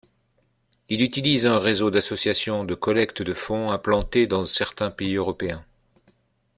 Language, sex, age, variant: French, male, 50-59, Français de métropole